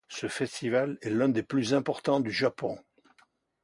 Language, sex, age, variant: French, male, 80-89, Français de métropole